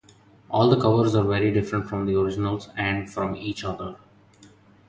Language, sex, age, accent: English, male, 30-39, India and South Asia (India, Pakistan, Sri Lanka)